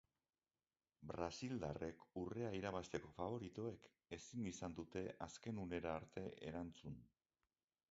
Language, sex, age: Basque, male, 50-59